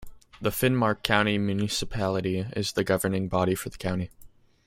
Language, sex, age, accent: English, male, under 19, United States English